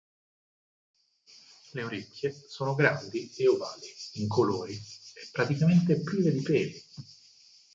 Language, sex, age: Italian, male, 30-39